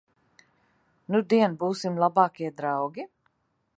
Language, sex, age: Latvian, female, 50-59